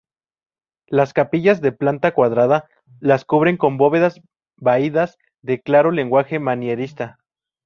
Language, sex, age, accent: Spanish, male, 19-29, México